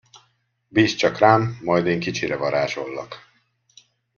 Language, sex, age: Hungarian, male, 50-59